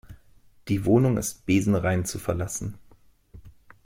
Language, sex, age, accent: German, male, 30-39, Deutschland Deutsch